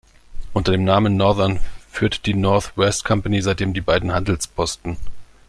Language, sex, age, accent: German, male, 40-49, Deutschland Deutsch